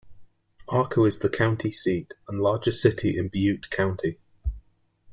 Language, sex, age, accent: English, male, 19-29, England English